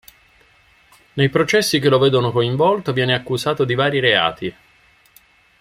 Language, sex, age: Italian, male, 50-59